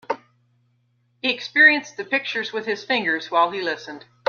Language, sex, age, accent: English, female, 50-59, United States English